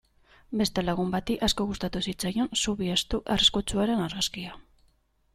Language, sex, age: Basque, female, 30-39